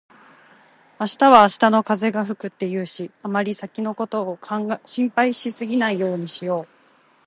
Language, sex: Japanese, female